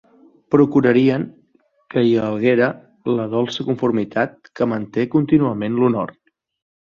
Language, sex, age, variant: Catalan, male, 30-39, Central